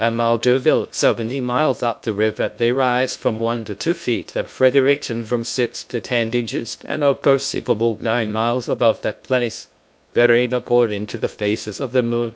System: TTS, GlowTTS